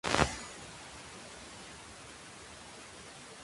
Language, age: Bengali, 19-29